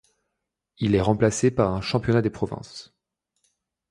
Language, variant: French, Français de métropole